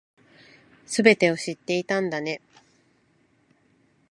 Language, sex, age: Japanese, female, 30-39